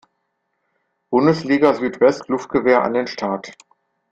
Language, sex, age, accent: German, male, 50-59, Deutschland Deutsch